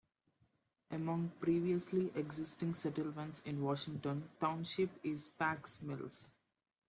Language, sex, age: English, male, under 19